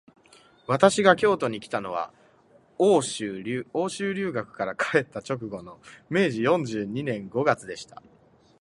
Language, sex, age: Japanese, male, 19-29